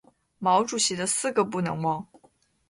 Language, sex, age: Chinese, female, 19-29